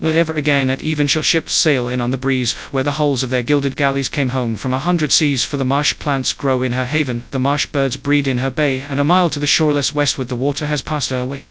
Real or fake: fake